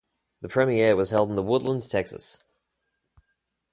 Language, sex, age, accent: English, male, 19-29, Australian English